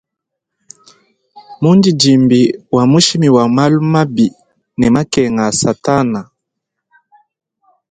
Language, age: Luba-Lulua, 19-29